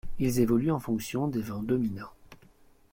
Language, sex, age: French, male, 30-39